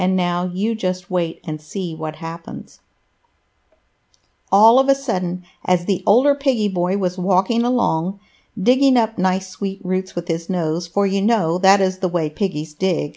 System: none